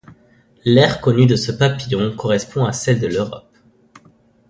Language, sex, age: French, male, under 19